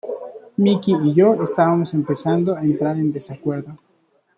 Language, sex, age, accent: Spanish, male, 19-29, México